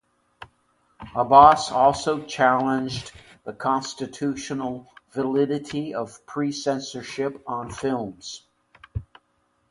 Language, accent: English, United States English